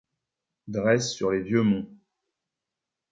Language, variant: French, Français de métropole